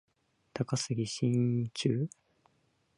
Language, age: Japanese, 19-29